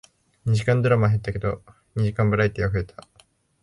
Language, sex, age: Japanese, male, 19-29